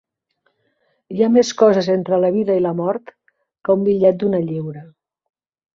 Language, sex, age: Catalan, female, 50-59